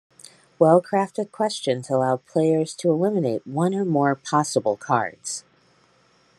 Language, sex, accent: English, female, United States English